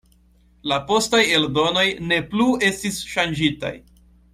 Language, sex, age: Esperanto, male, 19-29